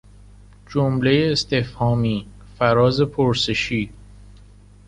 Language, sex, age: Persian, male, 19-29